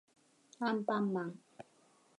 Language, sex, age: Japanese, female, 40-49